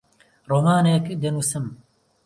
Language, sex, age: Central Kurdish, male, 30-39